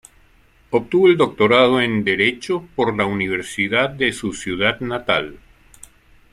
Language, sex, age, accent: Spanish, male, 60-69, Andino-Pacífico: Colombia, Perú, Ecuador, oeste de Bolivia y Venezuela andina